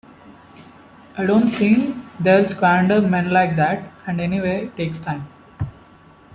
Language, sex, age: English, male, 19-29